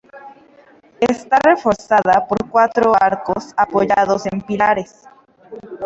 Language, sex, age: Spanish, female, 19-29